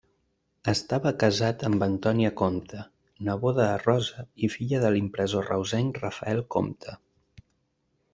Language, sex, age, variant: Catalan, male, 19-29, Central